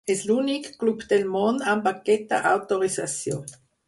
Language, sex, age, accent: Catalan, female, 50-59, aprenent (recent, des d'altres llengües)